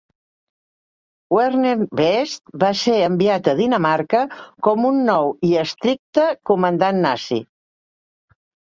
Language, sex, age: Catalan, female, 60-69